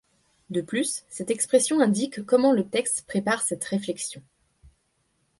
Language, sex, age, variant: French, female, 19-29, Français de métropole